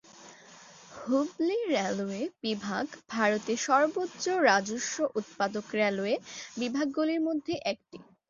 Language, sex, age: Bengali, female, under 19